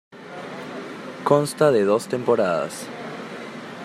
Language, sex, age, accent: Spanish, male, 19-29, Andino-Pacífico: Colombia, Perú, Ecuador, oeste de Bolivia y Venezuela andina